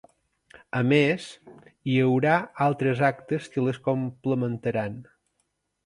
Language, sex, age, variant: Catalan, male, 50-59, Balear